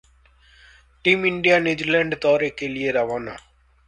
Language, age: Hindi, 40-49